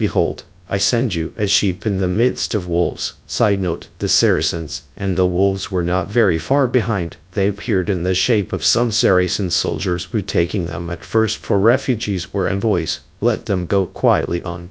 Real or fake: fake